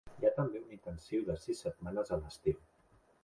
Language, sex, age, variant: Catalan, male, 40-49, Central